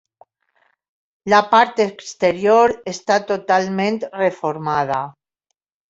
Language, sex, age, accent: Catalan, female, 60-69, valencià